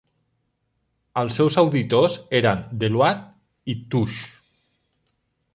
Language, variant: Catalan, Central